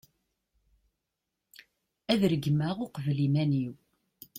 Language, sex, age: Kabyle, female, 40-49